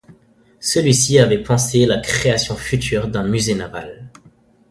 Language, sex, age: French, male, under 19